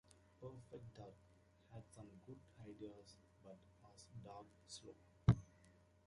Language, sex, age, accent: English, male, 19-29, United States English